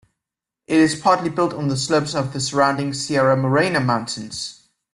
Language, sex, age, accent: English, male, 19-29, England English